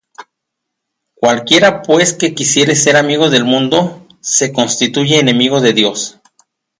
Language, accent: Spanish, México